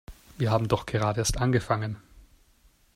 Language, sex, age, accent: German, male, 30-39, Österreichisches Deutsch